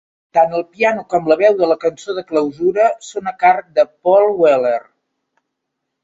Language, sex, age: Catalan, female, 60-69